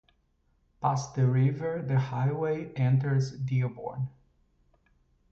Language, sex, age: English, male, 30-39